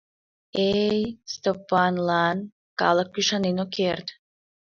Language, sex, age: Mari, female, under 19